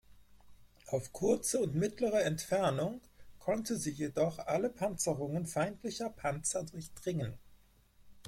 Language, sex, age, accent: German, male, 40-49, Deutschland Deutsch